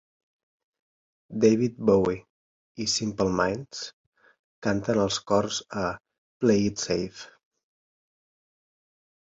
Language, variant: Catalan, Central